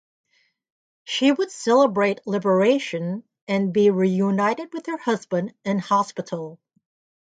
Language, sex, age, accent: English, female, 50-59, United States English